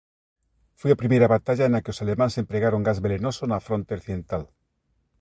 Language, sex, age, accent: Galician, male, 50-59, Normativo (estándar)